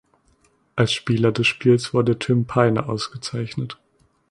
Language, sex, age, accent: German, male, under 19, Deutschland Deutsch